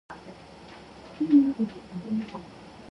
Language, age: English, 19-29